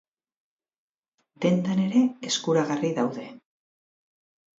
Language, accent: Basque, Mendebalekoa (Araba, Bizkaia, Gipuzkoako mendebaleko herri batzuk)